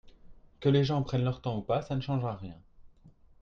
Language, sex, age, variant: French, male, 30-39, Français de métropole